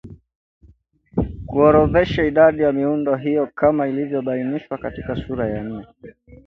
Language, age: Swahili, 19-29